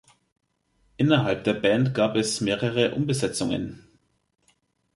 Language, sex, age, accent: German, male, 30-39, Deutschland Deutsch